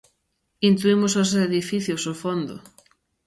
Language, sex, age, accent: Galician, female, 30-39, Oriental (común en zona oriental)